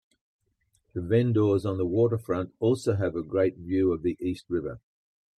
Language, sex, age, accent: English, male, 60-69, Australian English